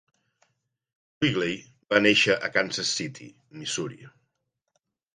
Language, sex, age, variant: Catalan, male, 40-49, Central